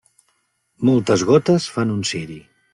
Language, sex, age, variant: Catalan, male, 50-59, Central